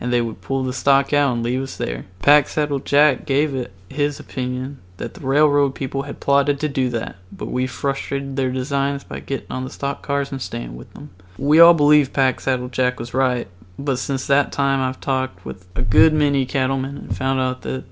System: none